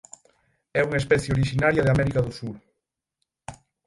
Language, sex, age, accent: Galician, male, 19-29, Atlántico (seseo e gheada); Normativo (estándar)